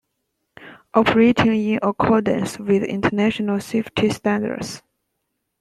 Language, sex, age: English, female, 19-29